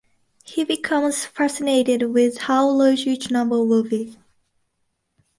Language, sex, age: English, female, 19-29